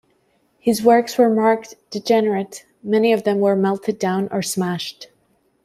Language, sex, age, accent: English, female, 30-39, Canadian English